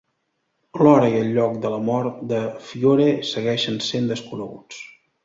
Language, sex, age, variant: Catalan, male, 30-39, Central